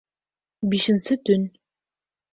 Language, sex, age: Bashkir, female, 19-29